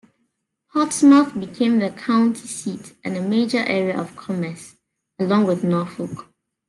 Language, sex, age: English, female, 30-39